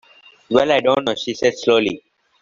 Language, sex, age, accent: English, male, under 19, India and South Asia (India, Pakistan, Sri Lanka)